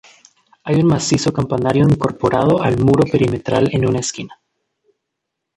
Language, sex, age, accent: Spanish, male, 19-29, América central